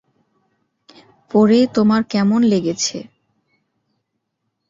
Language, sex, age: Bengali, female, 19-29